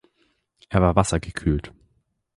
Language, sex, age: German, male, 19-29